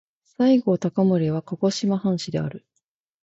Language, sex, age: Japanese, female, 30-39